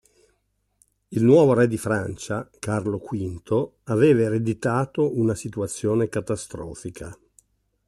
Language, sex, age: Italian, male, 60-69